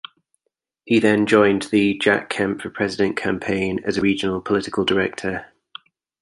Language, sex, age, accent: English, male, 30-39, England English